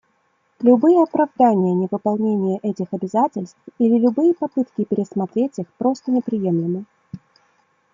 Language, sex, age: Russian, female, 30-39